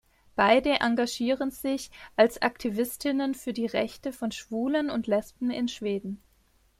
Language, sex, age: German, female, 30-39